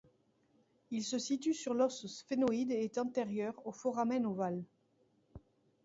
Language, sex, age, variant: French, female, 40-49, Français de métropole